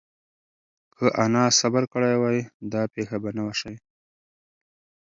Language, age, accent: Pashto, 30-39, پکتیا ولایت، احمدزی